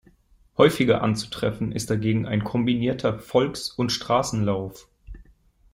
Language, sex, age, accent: German, male, 19-29, Deutschland Deutsch